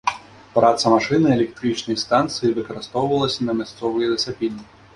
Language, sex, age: Belarusian, male, 19-29